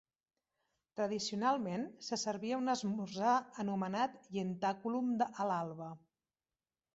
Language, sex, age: Catalan, female, 50-59